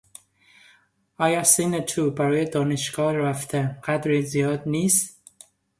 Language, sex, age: Persian, male, 30-39